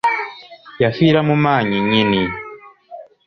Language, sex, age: Ganda, male, 30-39